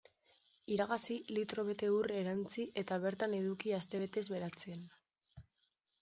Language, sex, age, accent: Basque, female, 19-29, Mendebalekoa (Araba, Bizkaia, Gipuzkoako mendebaleko herri batzuk)